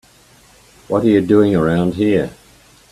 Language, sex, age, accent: English, male, 80-89, Australian English